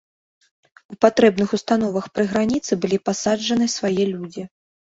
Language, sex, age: Belarusian, female, 19-29